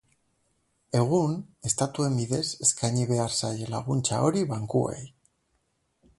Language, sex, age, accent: Basque, male, 40-49, Batua